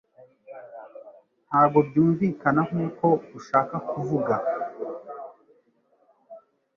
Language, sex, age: Kinyarwanda, male, 30-39